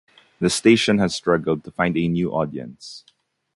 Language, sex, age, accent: English, male, 19-29, Filipino